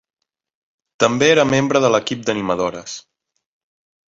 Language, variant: Catalan, Central